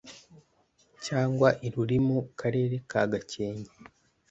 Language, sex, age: Kinyarwanda, male, under 19